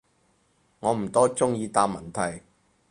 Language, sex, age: Cantonese, male, 30-39